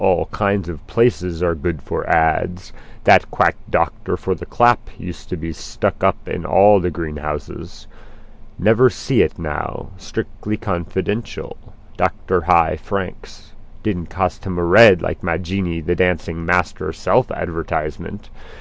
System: none